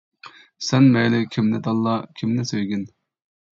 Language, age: Uyghur, 19-29